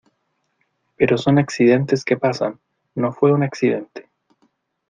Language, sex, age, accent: Spanish, male, 19-29, Chileno: Chile, Cuyo